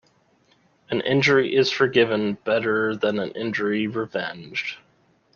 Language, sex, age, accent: English, male, 30-39, United States English